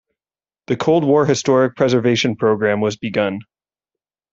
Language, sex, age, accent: English, male, 30-39, Canadian English